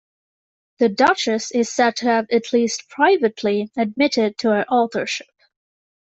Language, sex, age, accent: English, female, 19-29, England English